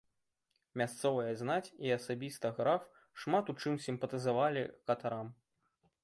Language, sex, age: Belarusian, male, 19-29